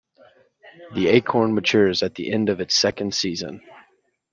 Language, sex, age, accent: English, male, 19-29, United States English